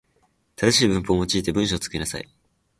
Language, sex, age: Japanese, male, under 19